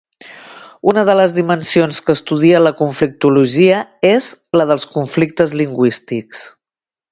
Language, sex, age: Catalan, female, 50-59